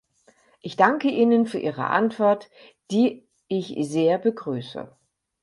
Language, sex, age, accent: German, female, 50-59, Deutschland Deutsch